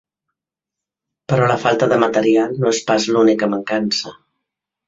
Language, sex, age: Catalan, female, 60-69